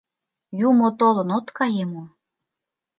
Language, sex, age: Mari, female, 19-29